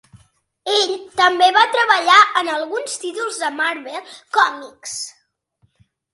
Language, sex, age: Catalan, female, under 19